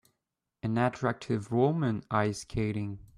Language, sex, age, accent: English, male, 19-29, Canadian English